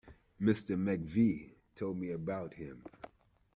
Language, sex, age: English, male, 50-59